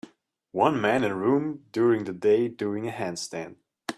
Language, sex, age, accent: English, male, 19-29, United States English